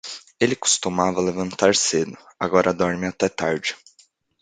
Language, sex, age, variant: Portuguese, male, 19-29, Portuguese (Brasil)